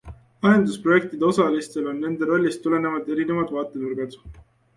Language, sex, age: Estonian, male, 19-29